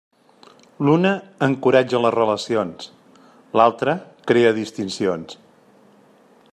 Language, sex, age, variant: Catalan, male, 40-49, Central